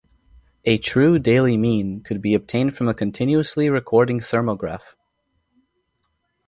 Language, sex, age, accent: English, male, 19-29, United States English